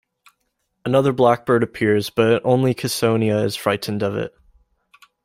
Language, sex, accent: English, male, United States English